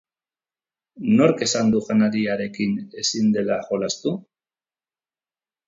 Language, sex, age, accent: Basque, male, 40-49, Mendebalekoa (Araba, Bizkaia, Gipuzkoako mendebaleko herri batzuk)